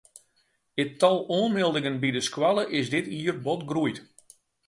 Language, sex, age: Western Frisian, male, 50-59